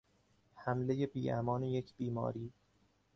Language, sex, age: Persian, male, 19-29